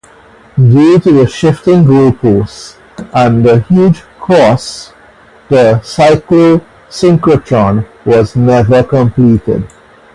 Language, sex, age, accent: English, male, 40-49, West Indies and Bermuda (Bahamas, Bermuda, Jamaica, Trinidad)